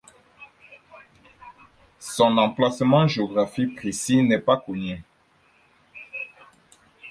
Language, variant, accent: French, Français d'Afrique subsaharienne et des îles africaines, Français du Cameroun